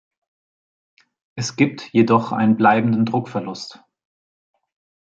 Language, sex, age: German, male, 40-49